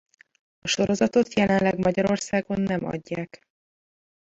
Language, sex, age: Hungarian, female, 19-29